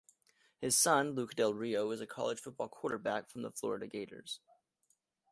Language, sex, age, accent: English, male, under 19, United States English